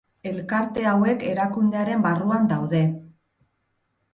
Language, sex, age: Basque, female, 40-49